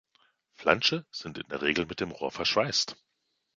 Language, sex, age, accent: German, male, 40-49, Deutschland Deutsch